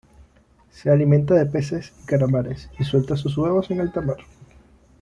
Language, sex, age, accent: Spanish, male, 30-39, Caribe: Cuba, Venezuela, Puerto Rico, República Dominicana, Panamá, Colombia caribeña, México caribeño, Costa del golfo de México